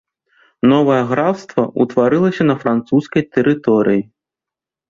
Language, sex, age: Belarusian, male, 30-39